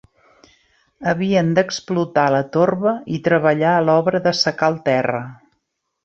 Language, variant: Catalan, Central